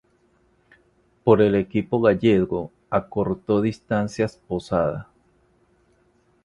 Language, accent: Spanish, Caribe: Cuba, Venezuela, Puerto Rico, República Dominicana, Panamá, Colombia caribeña, México caribeño, Costa del golfo de México